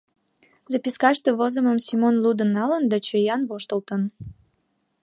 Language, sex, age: Mari, female, 19-29